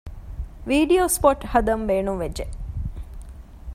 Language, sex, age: Divehi, female, 30-39